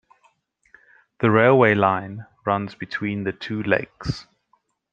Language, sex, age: English, male, 19-29